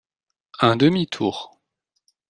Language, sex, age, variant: French, male, 30-39, Français de métropole